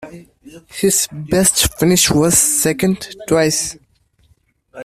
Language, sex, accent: English, male, United States English